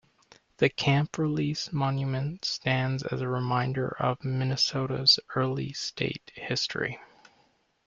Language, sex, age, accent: English, male, 19-29, Canadian English